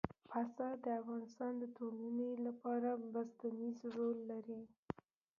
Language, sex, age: Pashto, female, under 19